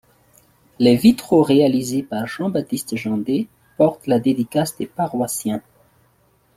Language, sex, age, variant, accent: French, male, 30-39, Français d'Afrique subsaharienne et des îles africaines, Français de Madagascar